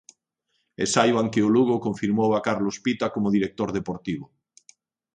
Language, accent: Galician, Central (gheada)